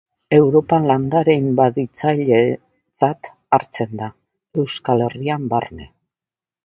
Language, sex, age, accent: Basque, female, 60-69, Mendebalekoa (Araba, Bizkaia, Gipuzkoako mendebaleko herri batzuk)